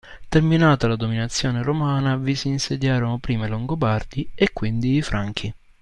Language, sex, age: Italian, male, 19-29